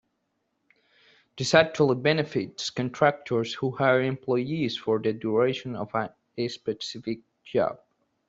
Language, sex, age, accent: English, male, 19-29, United States English